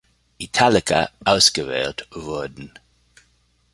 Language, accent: German, Deutschland Deutsch